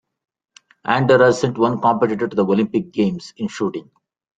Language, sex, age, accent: English, male, 40-49, India and South Asia (India, Pakistan, Sri Lanka)